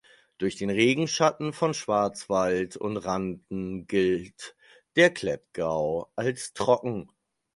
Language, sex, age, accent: German, male, 30-39, Deutschland Deutsch